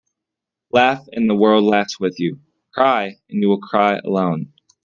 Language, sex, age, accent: English, male, 19-29, United States English